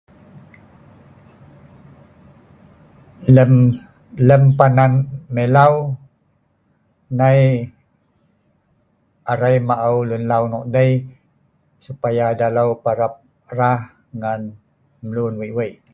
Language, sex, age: Sa'ban, male, 50-59